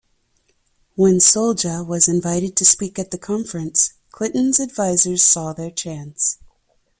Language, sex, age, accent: English, female, 40-49, United States English